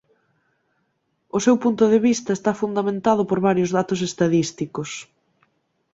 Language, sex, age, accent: Galician, female, 19-29, Central (gheada)